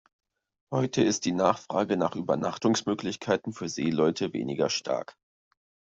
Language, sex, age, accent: German, male, 19-29, Deutschland Deutsch